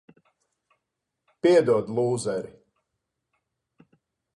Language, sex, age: Latvian, male, 50-59